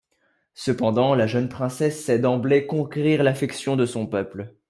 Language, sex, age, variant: French, male, under 19, Français de métropole